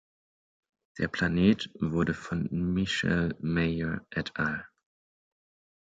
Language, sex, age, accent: German, male, 19-29, Deutschland Deutsch; Hochdeutsch